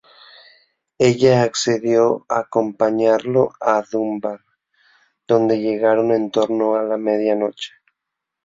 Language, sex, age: Spanish, male, 19-29